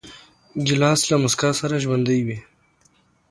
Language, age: Pashto, 19-29